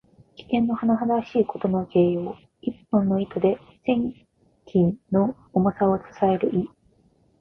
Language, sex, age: Japanese, female, under 19